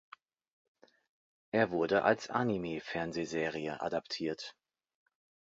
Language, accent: German, Deutschland Deutsch